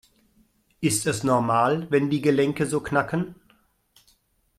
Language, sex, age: German, male, 50-59